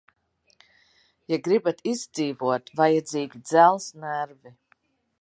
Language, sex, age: Latvian, female, 50-59